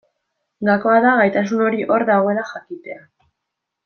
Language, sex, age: Basque, female, 19-29